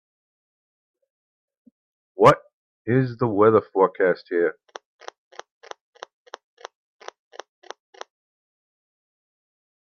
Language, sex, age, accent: English, female, 50-59, United States English